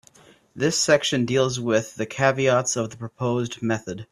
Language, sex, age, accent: English, male, 19-29, United States English